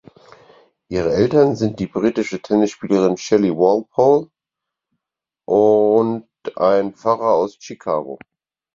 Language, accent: German, Deutschland Deutsch